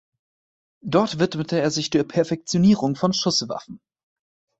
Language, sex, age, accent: German, male, 19-29, Deutschland Deutsch